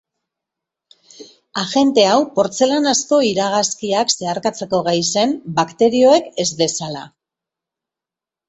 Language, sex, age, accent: Basque, female, 50-59, Mendebalekoa (Araba, Bizkaia, Gipuzkoako mendebaleko herri batzuk)